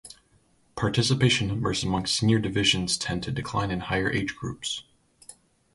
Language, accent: English, United States English